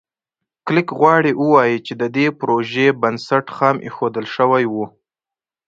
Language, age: Pashto, 19-29